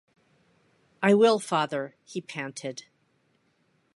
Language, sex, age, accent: English, female, 50-59, United States English